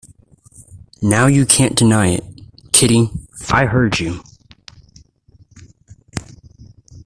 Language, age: English, 19-29